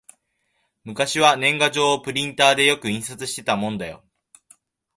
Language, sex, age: Japanese, male, under 19